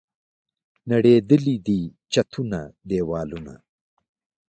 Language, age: Pashto, 50-59